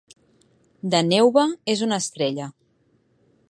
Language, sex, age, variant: Catalan, female, 19-29, Central